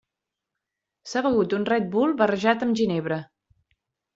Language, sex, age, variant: Catalan, female, 40-49, Central